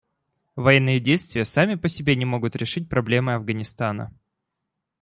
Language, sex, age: Russian, male, 19-29